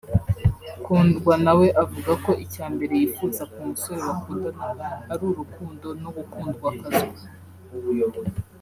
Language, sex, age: Kinyarwanda, female, under 19